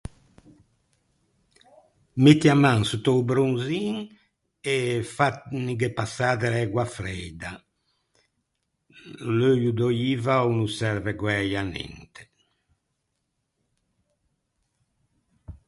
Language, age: Ligurian, 70-79